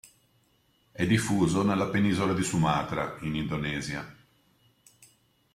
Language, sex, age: Italian, male, 60-69